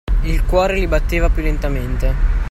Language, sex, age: Italian, male, 50-59